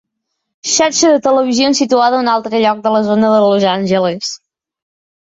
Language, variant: Catalan, Central